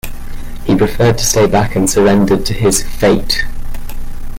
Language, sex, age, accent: English, male, 19-29, England English